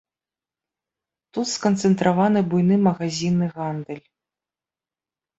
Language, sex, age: Belarusian, female, 30-39